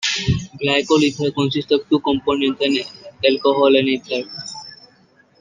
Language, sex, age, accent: English, male, 19-29, India and South Asia (India, Pakistan, Sri Lanka)